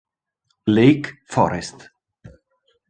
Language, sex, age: Italian, male, 30-39